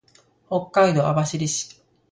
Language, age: Japanese, 40-49